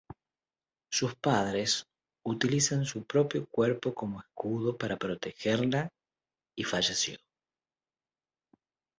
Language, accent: Spanish, Rioplatense: Argentina, Uruguay, este de Bolivia, Paraguay